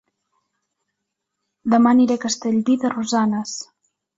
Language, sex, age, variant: Catalan, female, under 19, Central